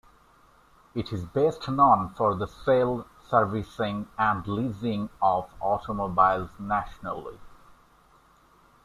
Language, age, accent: English, 19-29, United States English